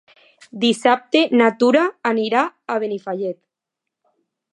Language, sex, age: Catalan, female, under 19